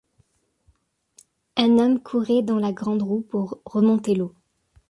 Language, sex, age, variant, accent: French, male, 30-39, Français d'Europe, Français de Suisse